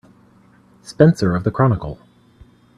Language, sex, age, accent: English, male, 40-49, United States English